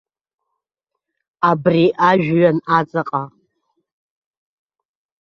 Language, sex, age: Abkhazian, female, 30-39